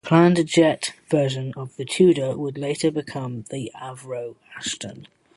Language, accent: English, England English